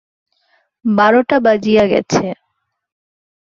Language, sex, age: Bengali, female, 19-29